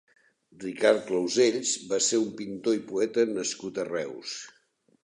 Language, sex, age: Catalan, male, 60-69